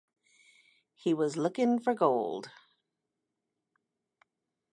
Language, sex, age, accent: English, female, 60-69, United States English